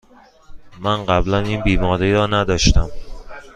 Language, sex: Persian, male